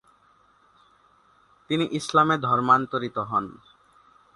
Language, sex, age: Bengali, male, 19-29